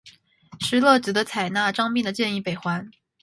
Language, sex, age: Chinese, female, 19-29